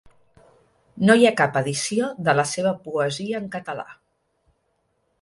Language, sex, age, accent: Catalan, female, 40-49, balear; central